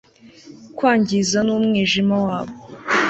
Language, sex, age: Kinyarwanda, female, 19-29